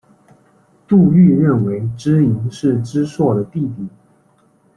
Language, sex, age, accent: Chinese, male, 19-29, 出生地：四川省